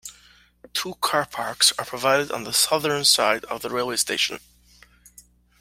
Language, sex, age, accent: English, male, 30-39, United States English